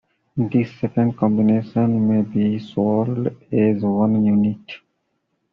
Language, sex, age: English, male, 19-29